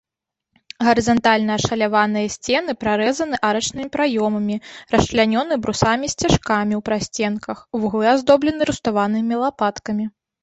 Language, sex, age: Belarusian, female, 30-39